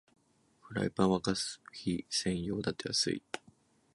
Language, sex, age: Japanese, male, 19-29